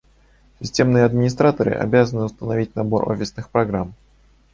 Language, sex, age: Russian, male, 19-29